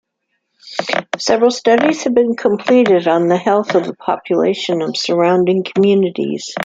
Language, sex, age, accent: English, female, 50-59, United States English